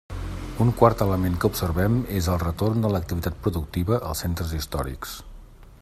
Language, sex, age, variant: Catalan, male, 40-49, Central